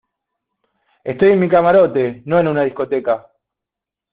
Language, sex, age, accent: Spanish, male, 40-49, Rioplatense: Argentina, Uruguay, este de Bolivia, Paraguay